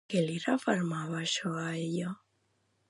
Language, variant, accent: Catalan, Central, central